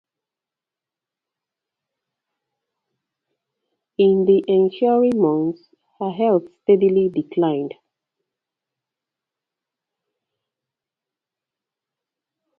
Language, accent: English, United States English